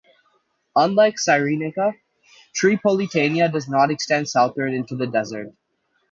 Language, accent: English, England English